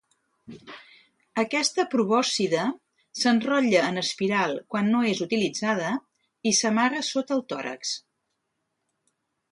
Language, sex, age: Catalan, female, 60-69